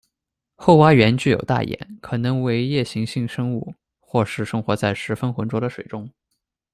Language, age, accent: Chinese, 19-29, 出生地：四川省